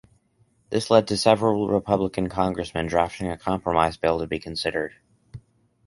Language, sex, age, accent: English, male, 19-29, United States English